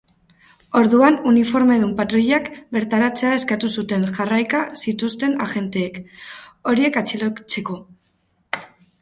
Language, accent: Basque, Mendebalekoa (Araba, Bizkaia, Gipuzkoako mendebaleko herri batzuk)